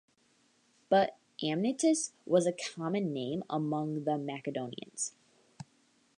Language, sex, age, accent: English, female, under 19, United States English